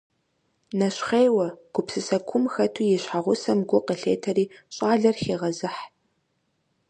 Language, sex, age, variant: Kabardian, female, 19-29, Адыгэбзэ (Къэбэрдей, Кирил, псоми зэдай)